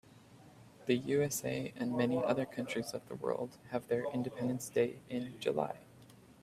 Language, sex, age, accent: English, male, 19-29, United States English